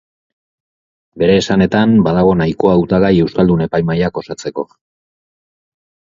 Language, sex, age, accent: Basque, male, 30-39, Erdialdekoa edo Nafarra (Gipuzkoa, Nafarroa)